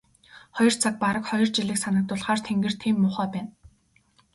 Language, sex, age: Mongolian, female, 19-29